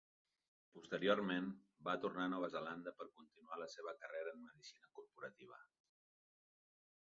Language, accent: Catalan, Neutre